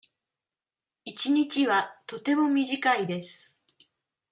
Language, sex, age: Japanese, female, 50-59